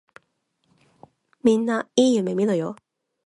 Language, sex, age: Japanese, female, 19-29